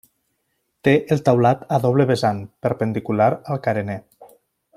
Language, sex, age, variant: Catalan, male, 40-49, Septentrional